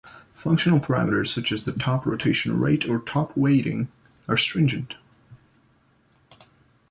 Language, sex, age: English, male, 19-29